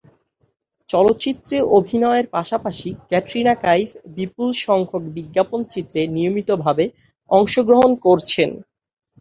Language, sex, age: Bengali, male, 19-29